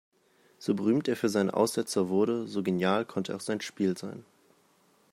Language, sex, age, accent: German, male, 19-29, Deutschland Deutsch